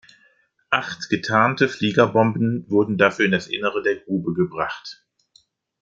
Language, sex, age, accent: German, male, 50-59, Deutschland Deutsch